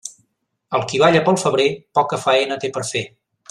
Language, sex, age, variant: Catalan, male, 40-49, Central